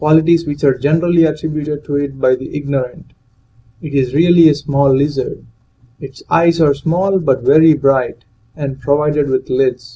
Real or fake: real